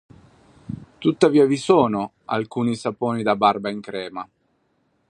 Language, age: Italian, 30-39